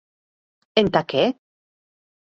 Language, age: Occitan, 50-59